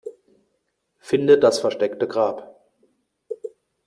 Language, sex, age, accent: German, male, 30-39, Deutschland Deutsch